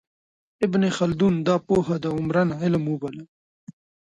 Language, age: Pashto, 19-29